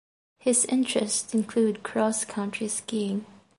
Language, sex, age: English, female, 19-29